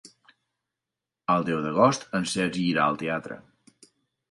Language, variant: Catalan, Central